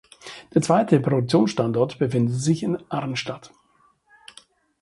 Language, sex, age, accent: German, male, 50-59, Deutschland Deutsch